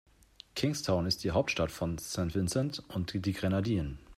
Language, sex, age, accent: German, male, 30-39, Deutschland Deutsch